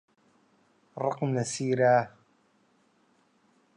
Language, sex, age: Central Kurdish, male, 19-29